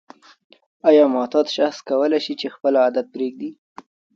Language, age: Pashto, 19-29